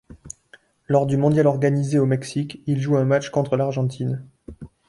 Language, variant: French, Français de métropole